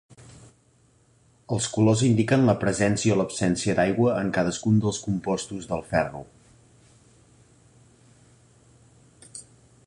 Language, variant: Catalan, Central